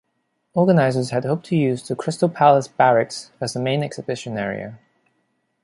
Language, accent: English, Hong Kong English